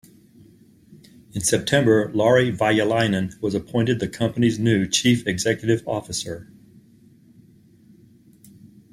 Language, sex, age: English, male, 60-69